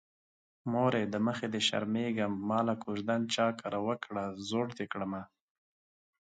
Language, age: Pashto, 30-39